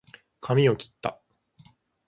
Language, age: Japanese, 19-29